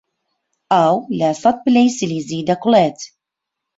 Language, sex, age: Central Kurdish, female, 30-39